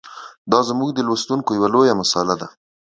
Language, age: Pashto, 19-29